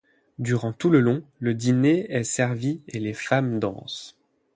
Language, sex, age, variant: French, male, 19-29, Français de métropole